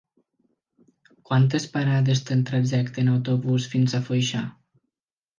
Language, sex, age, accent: Catalan, male, 19-29, valencià